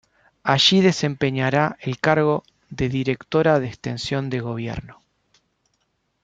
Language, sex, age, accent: Spanish, male, 40-49, Rioplatense: Argentina, Uruguay, este de Bolivia, Paraguay